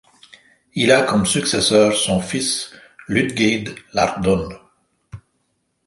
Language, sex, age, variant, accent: French, male, 50-59, Français d'Amérique du Nord, Français du Canada